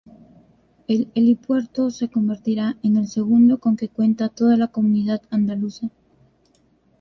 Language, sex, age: Spanish, female, 19-29